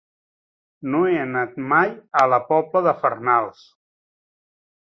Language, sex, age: Catalan, male, 40-49